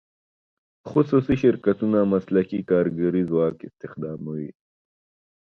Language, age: Pashto, 19-29